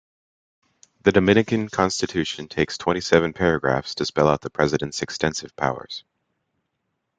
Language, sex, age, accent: English, male, 30-39, United States English